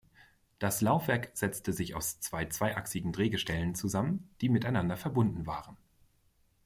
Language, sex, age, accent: German, male, 40-49, Deutschland Deutsch